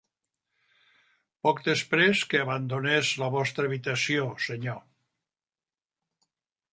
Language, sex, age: Catalan, male, 80-89